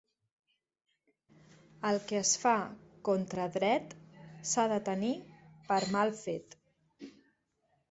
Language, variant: Catalan, Central